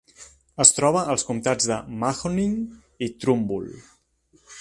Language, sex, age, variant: Catalan, male, 19-29, Central